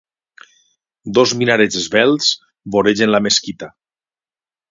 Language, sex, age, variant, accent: Catalan, male, 40-49, Valencià septentrional, valencià